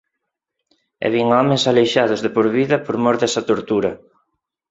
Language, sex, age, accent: Galician, male, 30-39, Neofalante